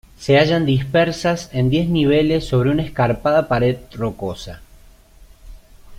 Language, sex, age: Spanish, male, 30-39